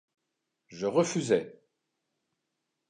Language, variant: French, Français de métropole